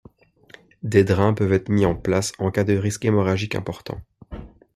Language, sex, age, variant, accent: French, male, 19-29, Français d'Europe, Français de Belgique